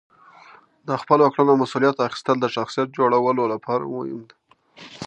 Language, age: Pashto, 30-39